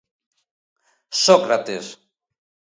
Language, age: Galician, 40-49